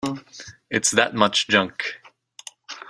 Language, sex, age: English, male, 19-29